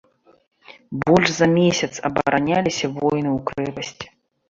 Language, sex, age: Belarusian, female, 40-49